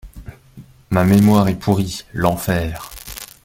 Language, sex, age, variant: French, male, 19-29, Français de métropole